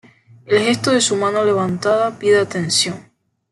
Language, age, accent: Spanish, 19-29, Caribe: Cuba, Venezuela, Puerto Rico, República Dominicana, Panamá, Colombia caribeña, México caribeño, Costa del golfo de México